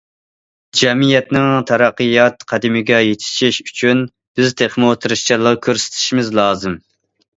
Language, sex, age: Uyghur, male, 30-39